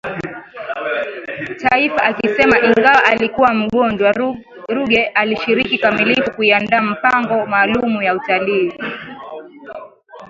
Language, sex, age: Swahili, female, 19-29